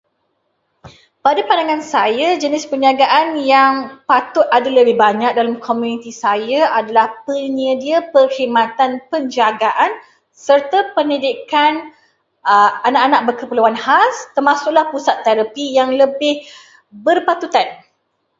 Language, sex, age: Malay, female, 30-39